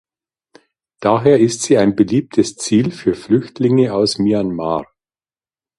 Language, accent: German, Deutschland Deutsch